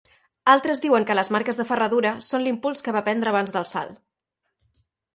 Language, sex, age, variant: Catalan, male, 30-39, Central